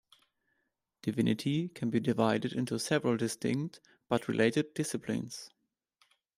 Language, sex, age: English, male, 19-29